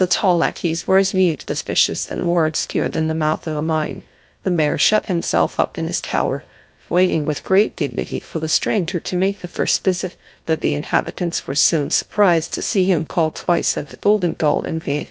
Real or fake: fake